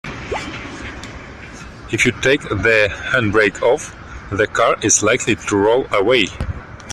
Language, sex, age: English, male, 30-39